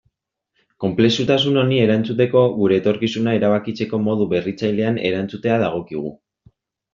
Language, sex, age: Basque, male, 19-29